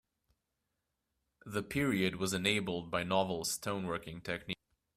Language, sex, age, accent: English, male, 19-29, England English